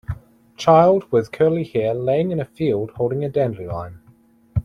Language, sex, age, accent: English, male, 19-29, New Zealand English